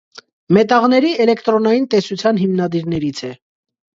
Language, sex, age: Armenian, male, 19-29